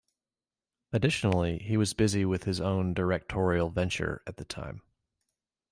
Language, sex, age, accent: English, male, 30-39, United States English